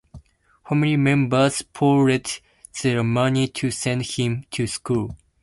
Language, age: English, 19-29